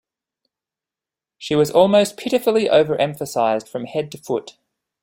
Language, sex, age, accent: English, male, 19-29, Australian English